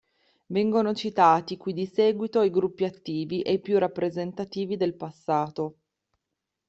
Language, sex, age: Italian, female, 30-39